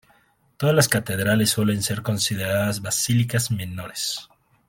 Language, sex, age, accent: Spanish, male, 30-39, México